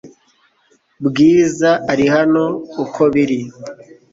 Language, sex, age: Kinyarwanda, male, 40-49